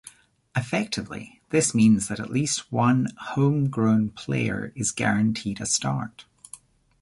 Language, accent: English, New Zealand English